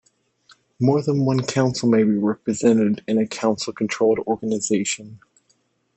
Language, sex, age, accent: English, male, 19-29, United States English